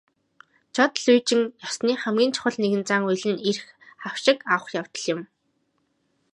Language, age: Mongolian, 19-29